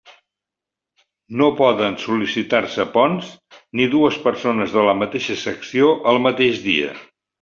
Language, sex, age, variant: Catalan, male, 70-79, Central